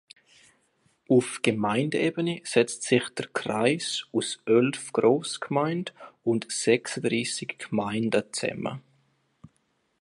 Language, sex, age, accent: German, male, 30-39, Schweizerdeutsch